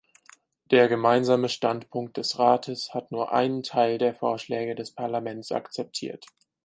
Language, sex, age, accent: German, male, 19-29, Deutschland Deutsch